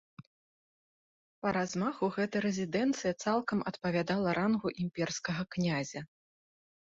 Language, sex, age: Belarusian, female, 30-39